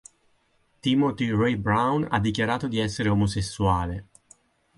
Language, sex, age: Italian, male, 50-59